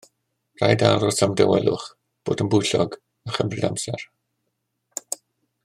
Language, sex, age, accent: Welsh, male, 60-69, Y Deyrnas Unedig Cymraeg